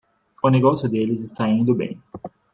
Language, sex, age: Portuguese, male, 19-29